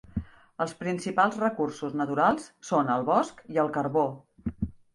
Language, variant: Catalan, Central